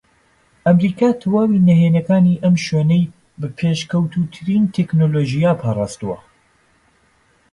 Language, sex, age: Central Kurdish, male, 19-29